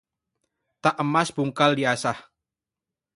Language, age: Indonesian, 19-29